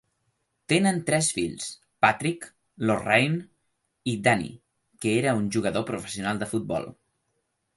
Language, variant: Catalan, Central